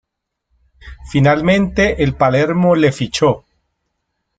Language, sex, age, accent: Spanish, male, 30-39, Andino-Pacífico: Colombia, Perú, Ecuador, oeste de Bolivia y Venezuela andina